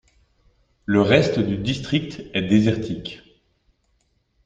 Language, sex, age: French, male, 30-39